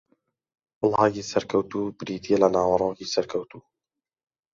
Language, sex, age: Central Kurdish, male, under 19